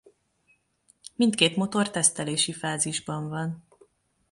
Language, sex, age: Hungarian, female, 30-39